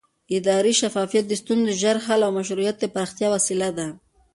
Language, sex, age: Pashto, female, 19-29